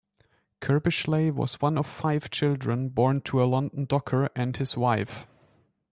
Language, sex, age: English, male, 19-29